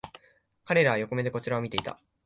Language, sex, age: Japanese, male, 19-29